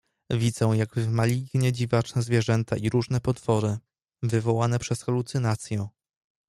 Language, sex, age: Polish, male, 19-29